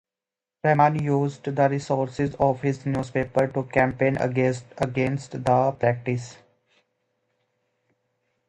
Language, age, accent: English, 19-29, England English